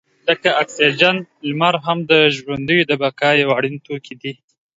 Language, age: Pashto, 19-29